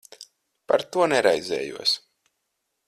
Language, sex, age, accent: Latvian, male, 30-39, Riga